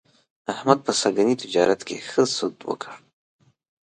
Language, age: Pashto, 30-39